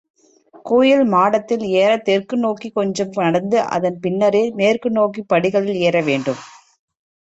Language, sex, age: Tamil, female, 30-39